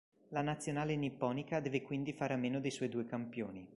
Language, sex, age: Italian, male, 19-29